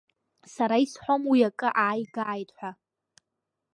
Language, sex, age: Abkhazian, female, under 19